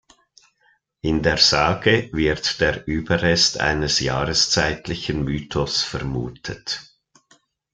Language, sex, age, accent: German, male, 60-69, Schweizerdeutsch